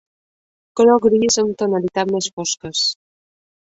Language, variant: Catalan, Balear